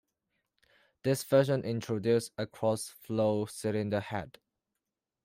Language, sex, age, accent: English, male, 19-29, Hong Kong English